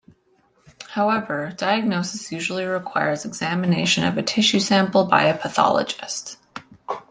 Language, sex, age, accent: English, female, 19-29, Canadian English